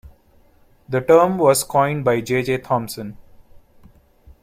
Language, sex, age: English, male, 19-29